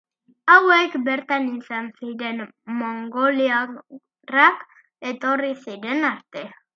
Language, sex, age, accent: Basque, male, under 19, Erdialdekoa edo Nafarra (Gipuzkoa, Nafarroa)